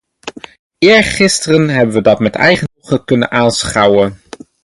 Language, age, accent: Dutch, 19-29, Nederlands Nederlands